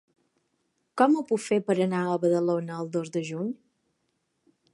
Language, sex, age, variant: Catalan, female, 40-49, Balear